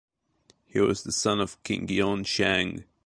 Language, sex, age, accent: English, male, under 19, United States English